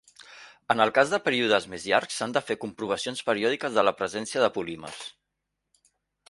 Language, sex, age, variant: Catalan, male, 40-49, Central